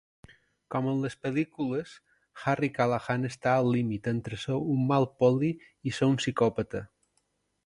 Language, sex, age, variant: Catalan, male, 50-59, Balear